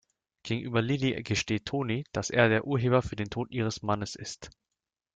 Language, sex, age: German, male, under 19